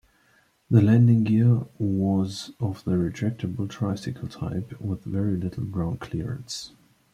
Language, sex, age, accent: English, male, 19-29, United States English